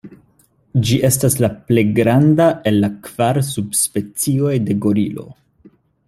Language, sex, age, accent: Esperanto, male, 19-29, Internacia